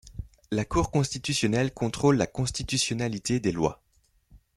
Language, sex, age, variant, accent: French, male, 19-29, Français d'Europe, Français de Belgique